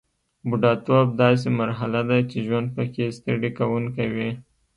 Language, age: Pashto, 19-29